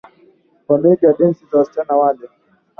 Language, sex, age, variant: Swahili, male, 19-29, Kiswahili cha Bara ya Kenya